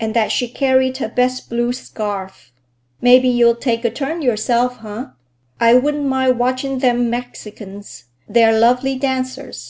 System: none